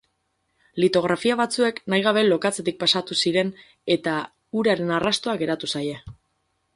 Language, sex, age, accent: Basque, female, 19-29, Mendebalekoa (Araba, Bizkaia, Gipuzkoako mendebaleko herri batzuk)